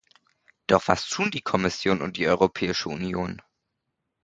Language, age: German, 19-29